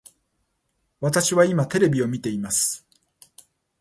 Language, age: Japanese, 40-49